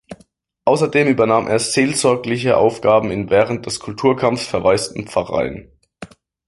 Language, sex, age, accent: German, male, 19-29, Deutschland Deutsch